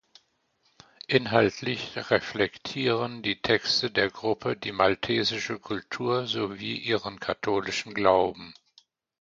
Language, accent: German, Deutschland Deutsch